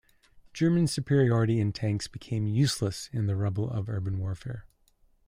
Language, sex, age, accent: English, male, 30-39, Canadian English